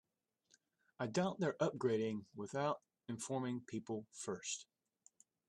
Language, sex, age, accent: English, male, 50-59, United States English